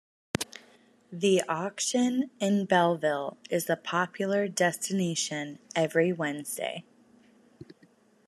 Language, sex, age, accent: English, female, 19-29, United States English